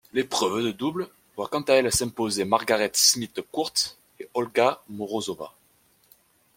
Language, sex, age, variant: French, male, 19-29, Français de métropole